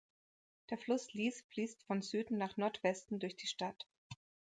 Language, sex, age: German, female, 30-39